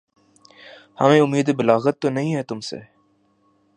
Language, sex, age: Urdu, male, 19-29